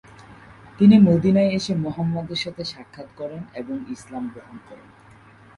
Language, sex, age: Bengali, male, 19-29